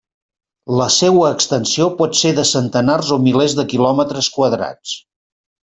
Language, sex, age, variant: Catalan, male, 50-59, Central